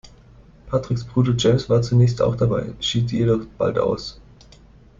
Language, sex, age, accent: German, male, 19-29, Deutschland Deutsch